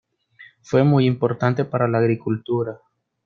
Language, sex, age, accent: Spanish, male, 19-29, América central